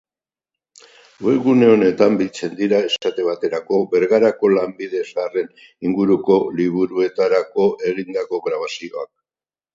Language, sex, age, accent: Basque, male, 70-79, Mendebalekoa (Araba, Bizkaia, Gipuzkoako mendebaleko herri batzuk)